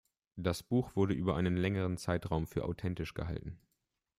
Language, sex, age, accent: German, male, 19-29, Deutschland Deutsch